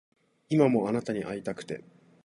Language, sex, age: Japanese, male, 19-29